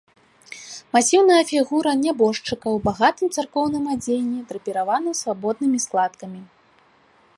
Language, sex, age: Belarusian, female, 19-29